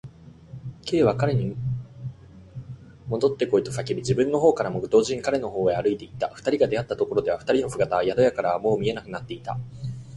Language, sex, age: Japanese, male, under 19